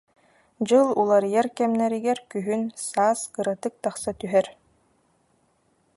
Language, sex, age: Yakut, female, 19-29